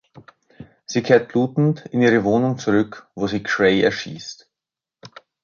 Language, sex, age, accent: German, male, 30-39, Österreichisches Deutsch